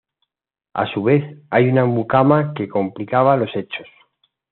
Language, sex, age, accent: Spanish, male, 50-59, España: Centro-Sur peninsular (Madrid, Toledo, Castilla-La Mancha)